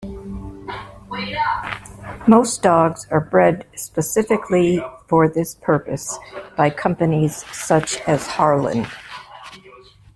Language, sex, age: English, female, 60-69